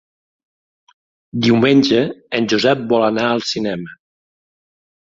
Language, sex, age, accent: Catalan, male, 50-59, Lleidatà